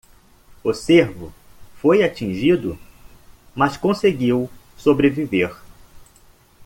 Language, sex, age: Portuguese, male, 30-39